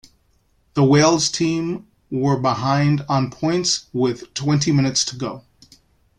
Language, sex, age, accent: English, male, 40-49, United States English